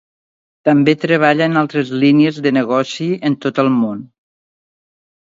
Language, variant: Catalan, Septentrional